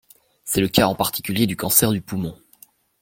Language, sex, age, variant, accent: French, male, under 19, Français d'Europe, Français de Belgique